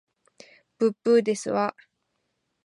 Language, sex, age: Japanese, female, 19-29